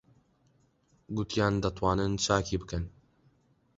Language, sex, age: Central Kurdish, male, under 19